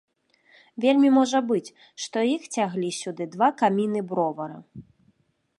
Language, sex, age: Belarusian, female, 30-39